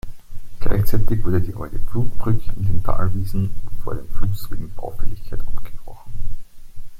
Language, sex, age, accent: German, male, 30-39, Österreichisches Deutsch